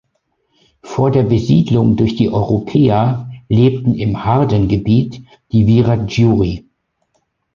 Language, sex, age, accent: German, male, 50-59, Deutschland Deutsch